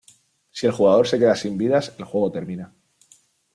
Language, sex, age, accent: Spanish, male, 19-29, España: Sur peninsular (Andalucia, Extremadura, Murcia)